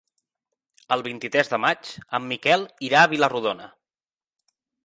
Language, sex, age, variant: Catalan, male, 30-39, Central